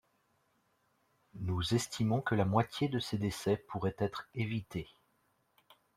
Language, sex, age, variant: French, male, 30-39, Français de métropole